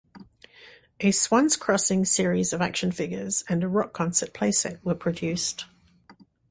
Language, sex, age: English, female, 60-69